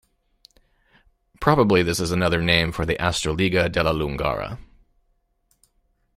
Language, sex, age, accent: English, male, 40-49, United States English